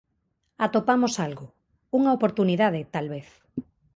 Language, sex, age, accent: Galician, female, 30-39, Normativo (estándar)